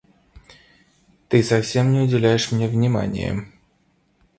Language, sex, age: Russian, male, 19-29